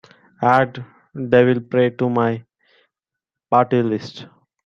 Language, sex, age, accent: English, male, 19-29, India and South Asia (India, Pakistan, Sri Lanka)